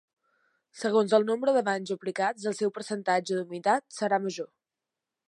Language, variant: Catalan, Central